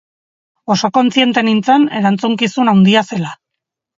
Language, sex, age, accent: Basque, female, 40-49, Erdialdekoa edo Nafarra (Gipuzkoa, Nafarroa)